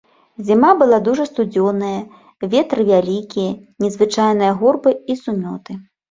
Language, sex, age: Belarusian, female, 30-39